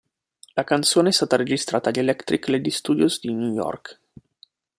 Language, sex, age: Italian, male, 19-29